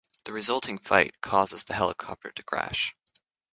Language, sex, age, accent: English, male, under 19, United States English; Canadian English